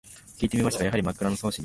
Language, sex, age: Japanese, male, 19-29